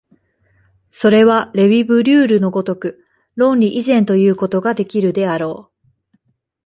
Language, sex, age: Japanese, female, 30-39